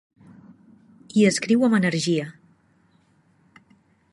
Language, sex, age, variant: Catalan, female, 30-39, Central